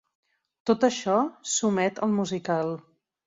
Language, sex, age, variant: Catalan, female, 50-59, Central